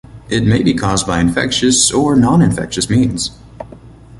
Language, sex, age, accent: English, male, 19-29, United States English